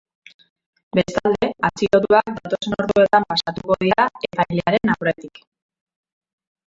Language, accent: Basque, Mendebalekoa (Araba, Bizkaia, Gipuzkoako mendebaleko herri batzuk)